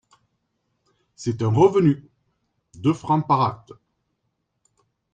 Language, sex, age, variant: French, male, 40-49, Français de métropole